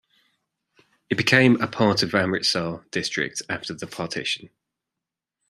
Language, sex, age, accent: English, male, 30-39, England English